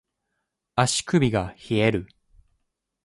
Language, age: Japanese, 19-29